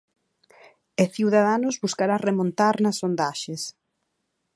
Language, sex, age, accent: Galician, female, 30-39, Oriental (común en zona oriental); Normativo (estándar)